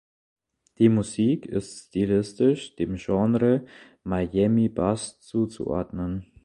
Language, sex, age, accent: German, male, under 19, Deutschland Deutsch